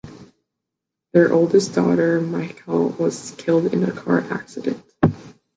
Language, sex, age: English, female, under 19